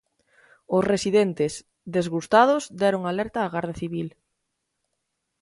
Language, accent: Galician, Atlántico (seseo e gheada)